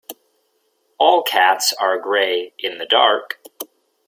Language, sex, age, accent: English, male, 30-39, United States English